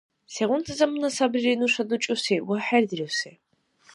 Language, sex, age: Dargwa, female, 19-29